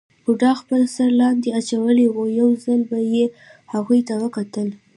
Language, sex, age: Pashto, female, 19-29